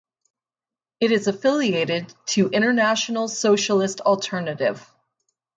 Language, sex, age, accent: English, female, 30-39, United States English